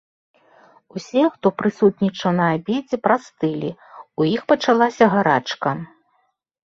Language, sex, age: Belarusian, female, 50-59